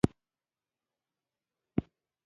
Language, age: Pashto, 19-29